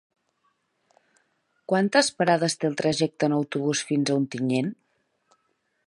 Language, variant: Catalan, Central